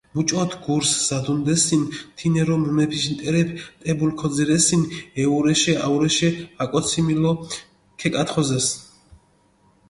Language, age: Mingrelian, 30-39